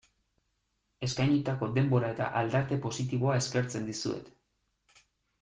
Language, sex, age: Basque, male, 30-39